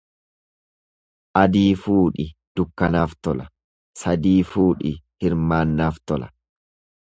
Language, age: Oromo, 30-39